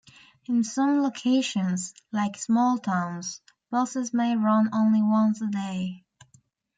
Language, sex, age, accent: English, female, 19-29, Irish English